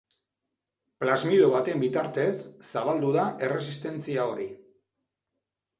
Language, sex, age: Basque, male, 50-59